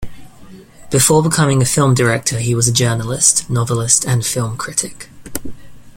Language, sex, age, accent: English, male, 19-29, England English